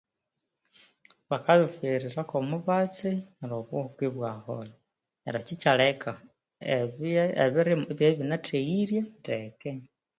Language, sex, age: Konzo, female, 30-39